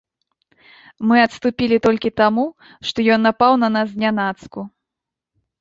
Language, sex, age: Belarusian, female, 19-29